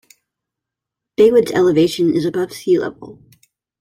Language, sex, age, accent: English, female, 30-39, United States English